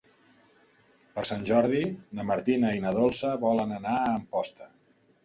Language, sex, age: Catalan, male, 50-59